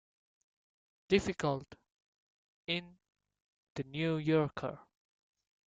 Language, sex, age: English, male, 19-29